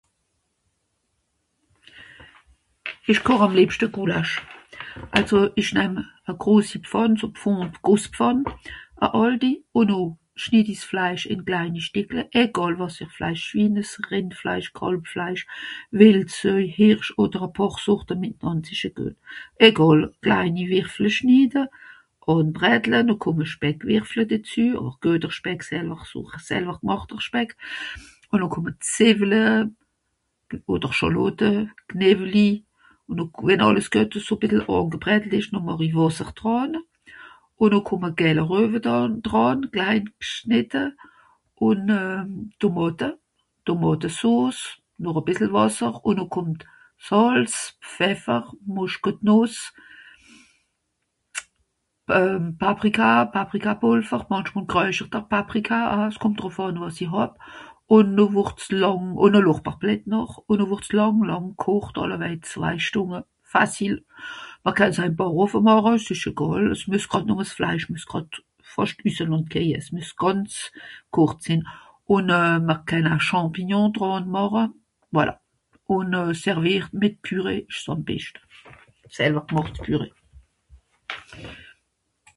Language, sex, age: Swiss German, female, 60-69